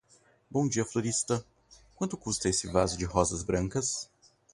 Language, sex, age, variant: Portuguese, male, 30-39, Portuguese (Brasil)